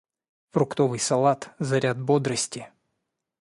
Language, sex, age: Russian, male, 30-39